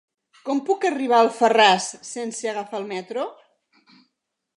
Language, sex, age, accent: Catalan, female, 60-69, occidental